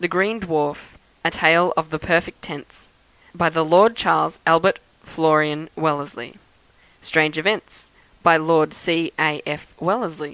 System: none